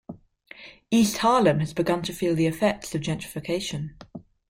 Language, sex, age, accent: English, female, 19-29, England English